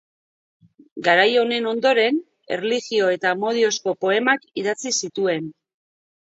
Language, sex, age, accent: Basque, female, 40-49, Mendebalekoa (Araba, Bizkaia, Gipuzkoako mendebaleko herri batzuk)